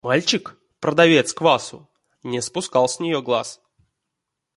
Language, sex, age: Russian, male, 19-29